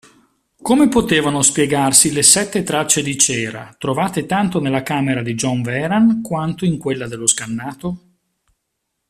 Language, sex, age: Italian, male, 40-49